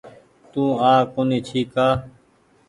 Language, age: Goaria, 19-29